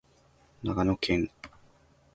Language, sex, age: Japanese, male, 19-29